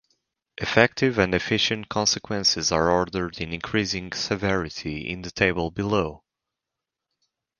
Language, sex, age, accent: English, male, 19-29, United States English